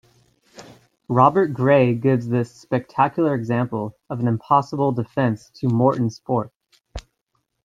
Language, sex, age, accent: English, male, 30-39, United States English